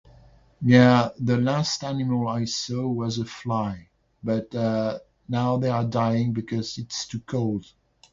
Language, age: English, 60-69